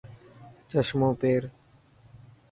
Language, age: Dhatki, 30-39